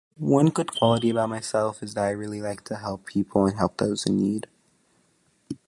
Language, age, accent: English, under 19, United States English